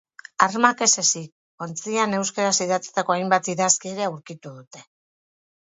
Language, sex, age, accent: Basque, female, 50-59, Mendebalekoa (Araba, Bizkaia, Gipuzkoako mendebaleko herri batzuk)